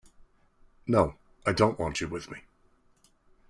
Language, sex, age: English, male, 19-29